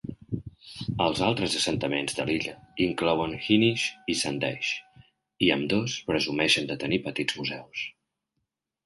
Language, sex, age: Catalan, male, 19-29